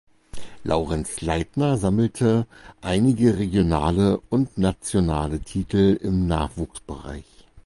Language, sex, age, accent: German, male, 50-59, Deutschland Deutsch